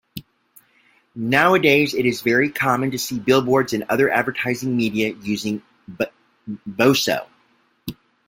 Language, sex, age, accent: English, male, 50-59, United States English